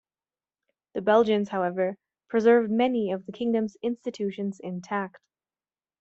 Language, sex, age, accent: English, female, 19-29, United States English